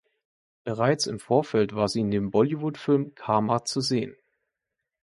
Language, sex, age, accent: German, male, 19-29, Deutschland Deutsch